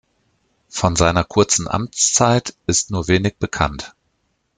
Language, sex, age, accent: German, male, 40-49, Deutschland Deutsch